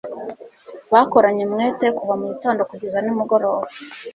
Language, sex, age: Kinyarwanda, female, 30-39